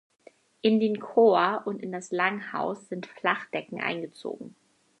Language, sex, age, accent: German, female, 19-29, Deutschland Deutsch